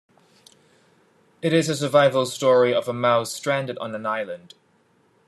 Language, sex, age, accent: English, male, 30-39, Hong Kong English